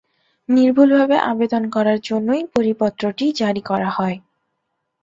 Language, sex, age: Bengali, female, 19-29